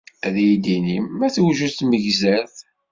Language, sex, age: Kabyle, male, 50-59